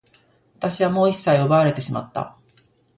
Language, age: Japanese, 40-49